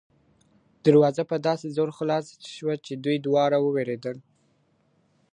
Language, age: Pashto, 19-29